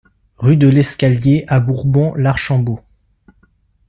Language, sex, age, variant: French, male, 19-29, Français de métropole